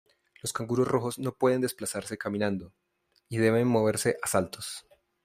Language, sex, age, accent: Spanish, male, 30-39, Andino-Pacífico: Colombia, Perú, Ecuador, oeste de Bolivia y Venezuela andina